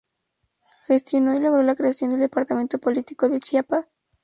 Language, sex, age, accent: Spanish, female, under 19, México